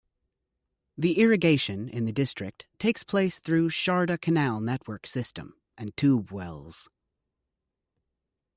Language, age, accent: English, 30-39, United States English